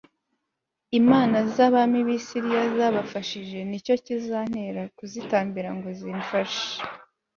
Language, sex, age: Kinyarwanda, female, 19-29